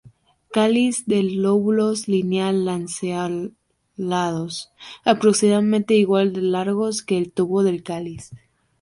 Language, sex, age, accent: Spanish, female, 19-29, México